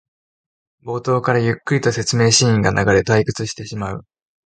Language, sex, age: Japanese, male, 19-29